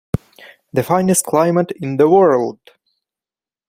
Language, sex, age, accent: English, male, under 19, Canadian English